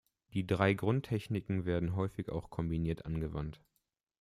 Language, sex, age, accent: German, male, 19-29, Deutschland Deutsch